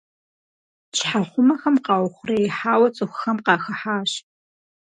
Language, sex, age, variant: Kabardian, female, 30-39, Адыгэбзэ (Къэбэрдей, Кирил, Урысей)